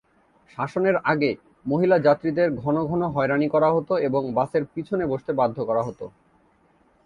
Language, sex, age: Bengali, male, 19-29